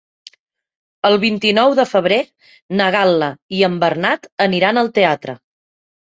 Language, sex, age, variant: Catalan, female, 40-49, Central